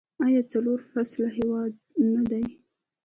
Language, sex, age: Pashto, female, 19-29